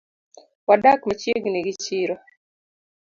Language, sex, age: Luo (Kenya and Tanzania), female, 30-39